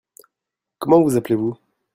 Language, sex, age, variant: French, male, 19-29, Français de métropole